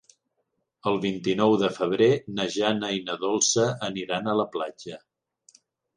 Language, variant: Catalan, Central